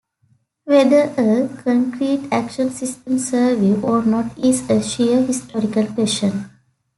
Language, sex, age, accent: English, female, 19-29, United States English